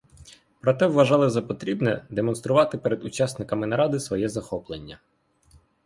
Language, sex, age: Ukrainian, male, 19-29